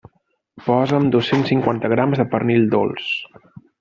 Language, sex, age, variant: Catalan, male, 30-39, Central